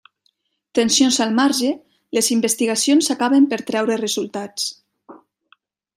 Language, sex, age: Catalan, female, 30-39